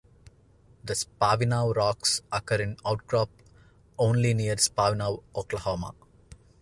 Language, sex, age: English, male, 30-39